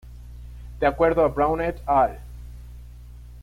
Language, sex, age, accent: Spanish, male, under 19, Andino-Pacífico: Colombia, Perú, Ecuador, oeste de Bolivia y Venezuela andina